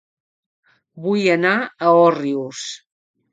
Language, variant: Catalan, Central